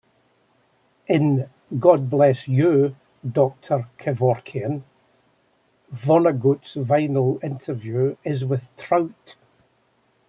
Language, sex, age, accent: English, male, 70-79, Scottish English